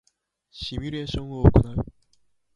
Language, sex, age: Japanese, male, 30-39